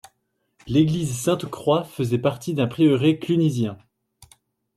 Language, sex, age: French, male, 19-29